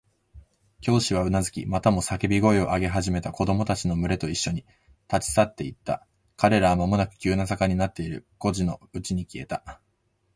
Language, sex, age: Japanese, male, 19-29